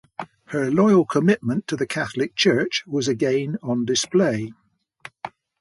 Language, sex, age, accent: English, male, 70-79, England English